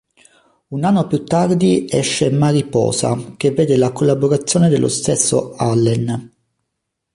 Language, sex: Italian, male